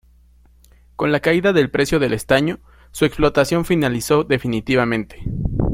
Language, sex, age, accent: Spanish, male, 19-29, México